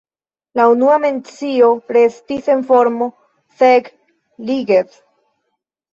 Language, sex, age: Esperanto, female, 19-29